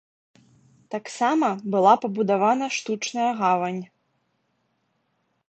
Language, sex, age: Belarusian, female, 30-39